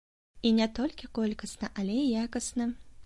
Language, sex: Belarusian, female